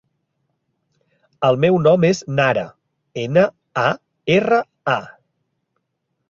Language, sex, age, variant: Catalan, male, 40-49, Central